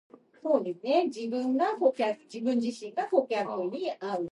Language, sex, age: English, female, under 19